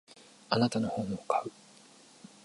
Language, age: Japanese, 50-59